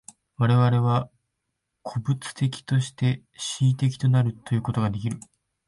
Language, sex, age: Japanese, male, 19-29